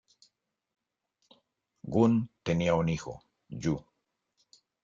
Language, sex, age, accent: Spanish, male, 40-49, Andino-Pacífico: Colombia, Perú, Ecuador, oeste de Bolivia y Venezuela andina